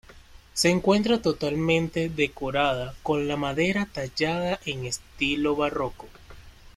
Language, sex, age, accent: Spanish, male, 19-29, Caribe: Cuba, Venezuela, Puerto Rico, República Dominicana, Panamá, Colombia caribeña, México caribeño, Costa del golfo de México